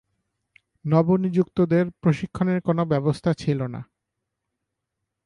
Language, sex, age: Bengali, male, 30-39